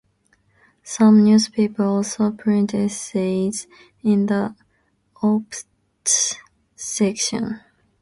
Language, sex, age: English, female, under 19